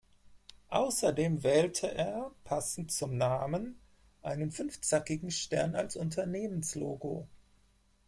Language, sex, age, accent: German, male, 40-49, Deutschland Deutsch